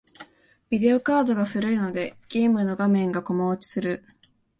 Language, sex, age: Japanese, female, under 19